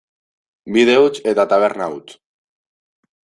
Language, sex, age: Basque, male, 19-29